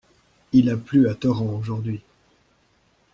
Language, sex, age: French, male, 19-29